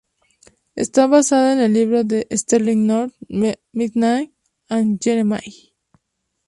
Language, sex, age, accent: Spanish, female, 19-29, México